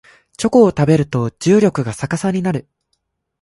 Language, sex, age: Japanese, male, under 19